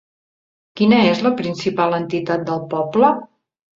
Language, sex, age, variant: Catalan, female, 50-59, Central